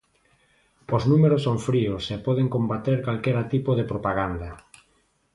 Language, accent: Galician, Normativo (estándar)